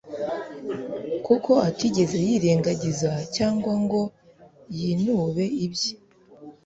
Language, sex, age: Kinyarwanda, female, under 19